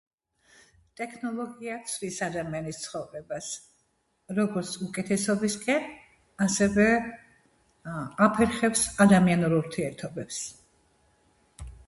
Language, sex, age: Georgian, female, 60-69